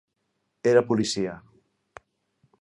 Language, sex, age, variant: Catalan, male, 50-59, Central